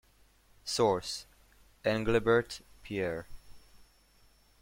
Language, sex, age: English, male, under 19